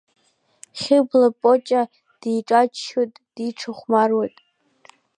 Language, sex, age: Abkhazian, female, under 19